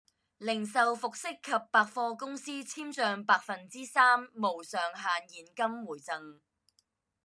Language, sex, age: Cantonese, female, 30-39